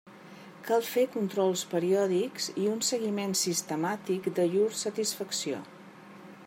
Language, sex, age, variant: Catalan, female, 50-59, Central